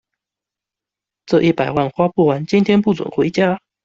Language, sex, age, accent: Chinese, male, 19-29, 出生地：新北市